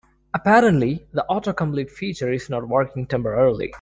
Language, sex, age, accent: English, male, 19-29, India and South Asia (India, Pakistan, Sri Lanka)